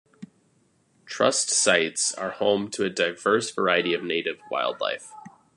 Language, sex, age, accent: English, male, 30-39, United States English